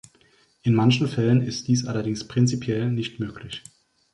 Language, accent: German, Deutschland Deutsch